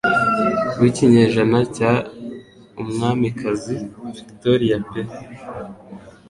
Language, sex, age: Kinyarwanda, male, 30-39